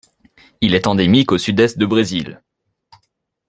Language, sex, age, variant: French, male, under 19, Français de métropole